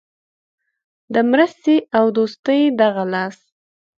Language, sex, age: Pashto, female, 30-39